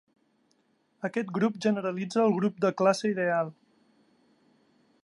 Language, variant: Catalan, Central